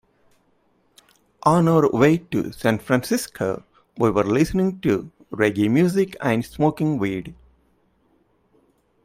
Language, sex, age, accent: English, male, 40-49, India and South Asia (India, Pakistan, Sri Lanka)